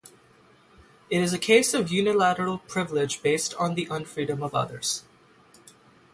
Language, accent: English, United States English; England English; India and South Asia (India, Pakistan, Sri Lanka)